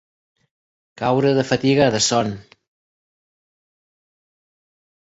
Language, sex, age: Catalan, male, 60-69